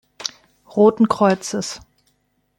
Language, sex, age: German, female, 30-39